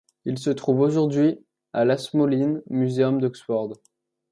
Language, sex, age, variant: French, male, under 19, Français de métropole